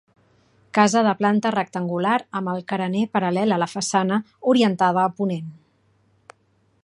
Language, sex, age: Catalan, female, 40-49